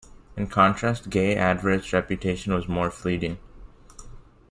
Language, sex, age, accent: English, male, under 19, United States English